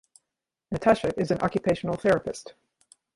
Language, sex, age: English, female, 60-69